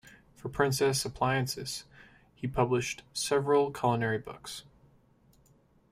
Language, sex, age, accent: English, male, 19-29, United States English